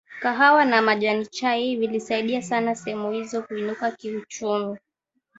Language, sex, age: Swahili, female, 19-29